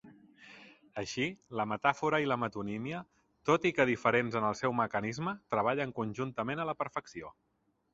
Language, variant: Catalan, Central